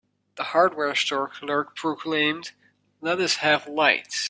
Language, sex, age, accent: English, male, 19-29, United States English